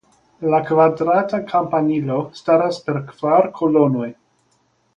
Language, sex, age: Esperanto, male, 30-39